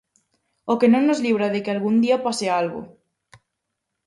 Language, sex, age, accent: Galician, female, 19-29, Atlántico (seseo e gheada)